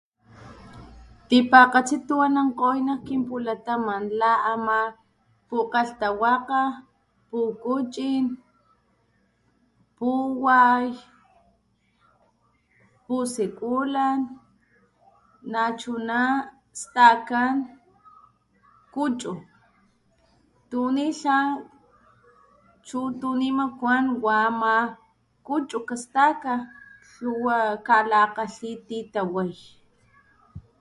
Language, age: Papantla Totonac, 30-39